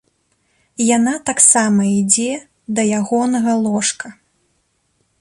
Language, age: Belarusian, 19-29